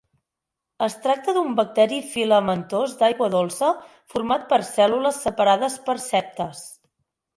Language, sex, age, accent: Catalan, female, 30-39, Oriental